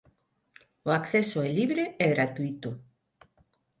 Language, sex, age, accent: Galician, female, 50-59, Neofalante